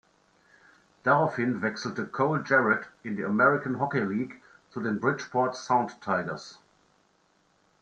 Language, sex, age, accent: German, male, 50-59, Deutschland Deutsch